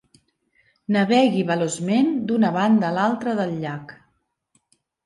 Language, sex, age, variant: Catalan, female, 50-59, Central